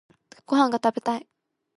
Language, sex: Japanese, female